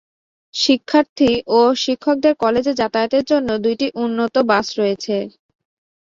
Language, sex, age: Bengali, female, 19-29